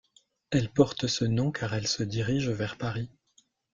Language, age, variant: French, 40-49, Français de métropole